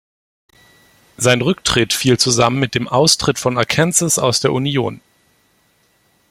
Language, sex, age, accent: German, male, 19-29, Deutschland Deutsch